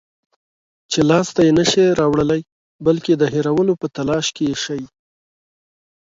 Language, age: Pashto, 30-39